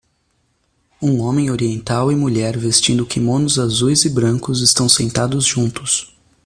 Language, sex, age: Portuguese, male, 30-39